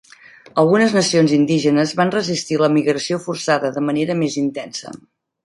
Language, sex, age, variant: Catalan, female, 50-59, Central